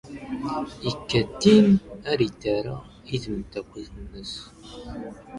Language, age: Standard Moroccan Tamazight, 19-29